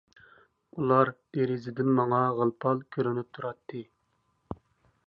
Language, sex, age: Uyghur, male, 19-29